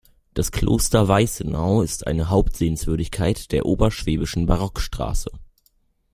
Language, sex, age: German, male, under 19